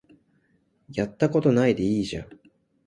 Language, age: Japanese, 19-29